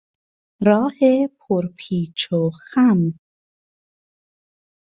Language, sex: Persian, female